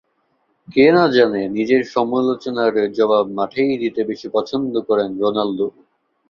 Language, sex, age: Bengali, male, 19-29